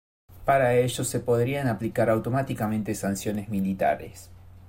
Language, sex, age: Spanish, male, 19-29